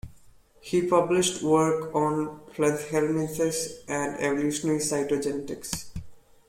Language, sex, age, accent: English, male, 19-29, United States English